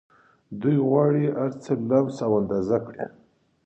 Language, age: Pashto, 40-49